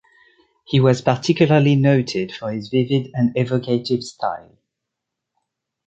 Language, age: English, 19-29